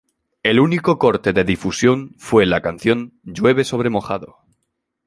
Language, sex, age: Spanish, male, 19-29